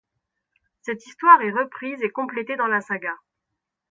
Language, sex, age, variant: French, female, 19-29, Français de métropole